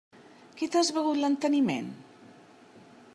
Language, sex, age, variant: Catalan, female, 50-59, Central